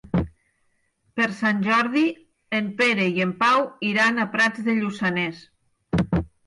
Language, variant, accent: Catalan, Nord-Occidental, nord-occidental